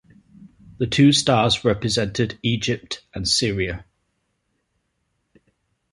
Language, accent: English, England English